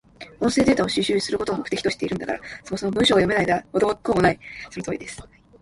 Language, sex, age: Japanese, female, under 19